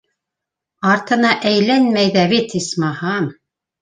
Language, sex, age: Bashkir, female, 50-59